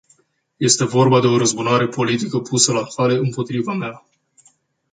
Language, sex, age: Romanian, male, 19-29